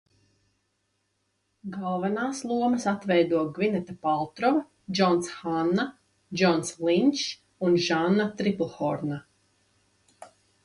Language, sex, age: Latvian, female, 30-39